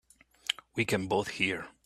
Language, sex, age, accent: English, male, 50-59, United States English